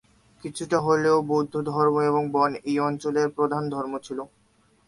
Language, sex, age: Bengali, male, 19-29